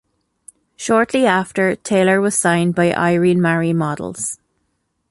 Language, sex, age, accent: English, female, 30-39, Irish English